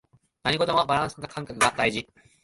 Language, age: Japanese, 19-29